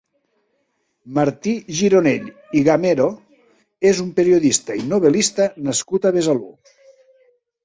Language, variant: Catalan, Central